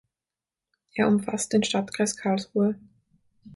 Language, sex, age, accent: German, female, 19-29, Österreichisches Deutsch